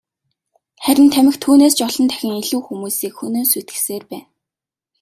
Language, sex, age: Mongolian, female, 19-29